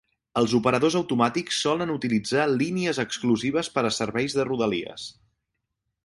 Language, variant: Catalan, Central